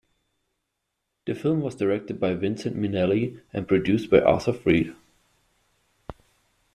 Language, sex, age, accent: English, male, 19-29, United States English